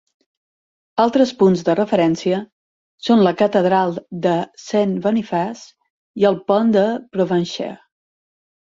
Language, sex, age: Catalan, female, 50-59